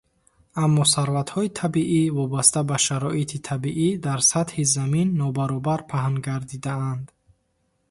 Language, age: Tajik, 19-29